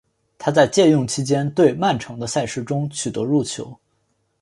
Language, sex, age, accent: Chinese, male, 19-29, 出生地：辽宁省